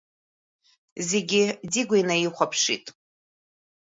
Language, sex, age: Abkhazian, female, 30-39